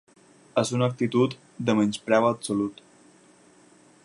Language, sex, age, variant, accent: Catalan, male, 19-29, Balear, mallorquí